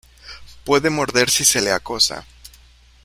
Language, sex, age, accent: Spanish, male, 19-29, México